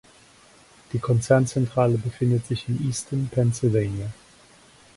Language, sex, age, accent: German, male, 40-49, Deutschland Deutsch